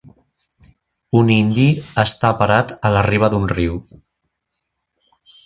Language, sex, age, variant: Catalan, male, 19-29, Central